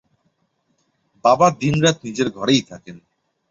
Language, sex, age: Bengali, male, 19-29